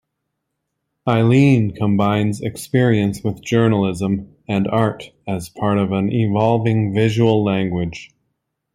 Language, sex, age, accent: English, male, 30-39, United States English